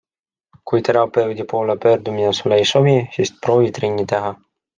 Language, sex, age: Estonian, male, 19-29